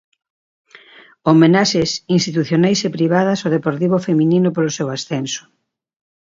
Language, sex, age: Galician, female, 60-69